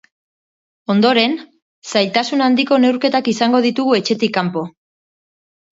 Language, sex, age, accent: Basque, female, 40-49, Mendebalekoa (Araba, Bizkaia, Gipuzkoako mendebaleko herri batzuk)